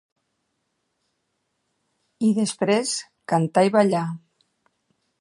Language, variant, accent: Catalan, Nord-Occidental, nord-occidental